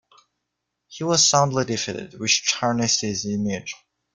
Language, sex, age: English, male, under 19